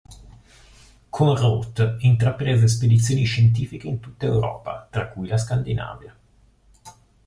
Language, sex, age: Italian, male, 19-29